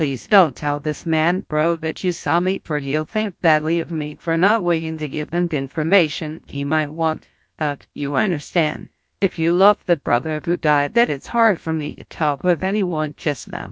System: TTS, GlowTTS